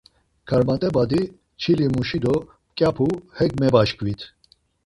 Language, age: Laz, 60-69